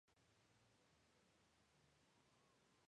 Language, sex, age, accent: Spanish, female, 19-29, México